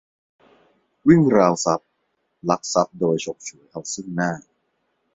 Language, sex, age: Thai, male, 30-39